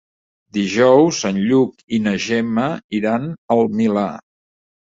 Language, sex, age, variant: Catalan, male, 60-69, Central